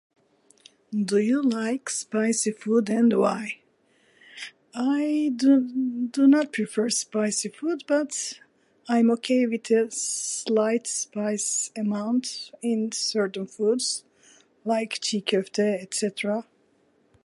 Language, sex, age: English, female, 50-59